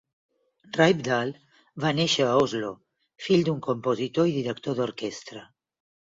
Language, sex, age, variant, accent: Catalan, female, 60-69, Balear, balear